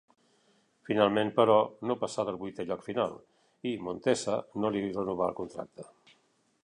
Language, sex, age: Catalan, male, 60-69